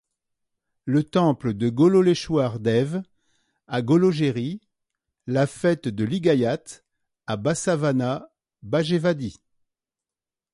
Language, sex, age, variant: French, male, 60-69, Français de métropole